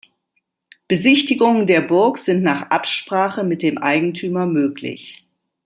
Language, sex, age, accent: German, female, 60-69, Deutschland Deutsch